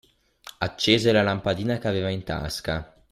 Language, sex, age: Italian, male, under 19